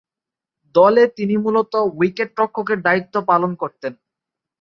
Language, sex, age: Bengali, male, 19-29